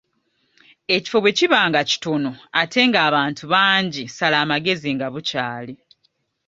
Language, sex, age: Ganda, female, 30-39